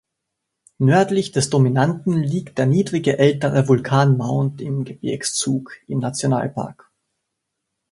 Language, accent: German, Österreichisches Deutsch